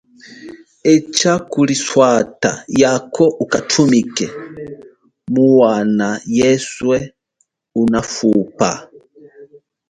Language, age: Chokwe, 30-39